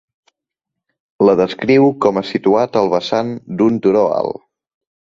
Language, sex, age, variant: Catalan, male, 19-29, Central